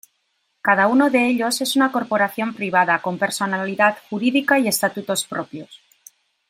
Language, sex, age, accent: Spanish, female, 40-49, España: Norte peninsular (Asturias, Castilla y León, Cantabria, País Vasco, Navarra, Aragón, La Rioja, Guadalajara, Cuenca)